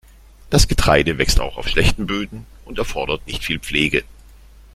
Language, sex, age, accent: German, male, 40-49, Deutschland Deutsch